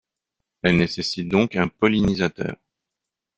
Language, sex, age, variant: French, male, 40-49, Français de métropole